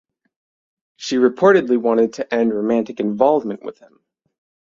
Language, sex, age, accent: English, male, under 19, United States English